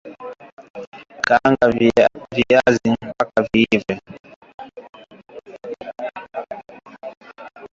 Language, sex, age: Swahili, male, 19-29